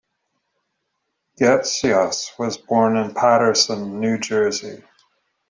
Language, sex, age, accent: English, male, 50-59, Canadian English